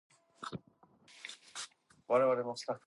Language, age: English, 19-29